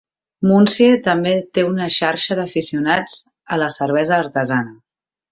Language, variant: Catalan, Central